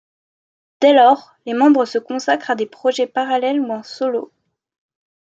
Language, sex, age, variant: French, female, 19-29, Français de métropole